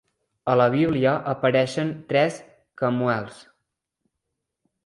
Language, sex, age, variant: Catalan, male, 19-29, Central